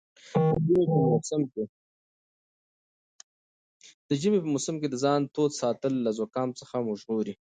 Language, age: Pashto, 40-49